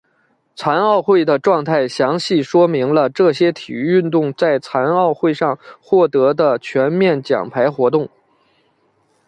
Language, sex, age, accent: Chinese, male, 30-39, 出生地：北京市